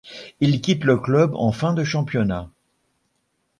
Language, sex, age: French, male, 70-79